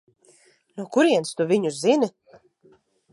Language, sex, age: Latvian, female, 30-39